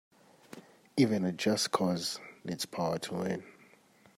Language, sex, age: English, male, 19-29